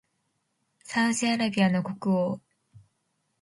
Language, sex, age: Japanese, female, under 19